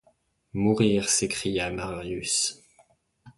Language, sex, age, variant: French, male, 19-29, Français de métropole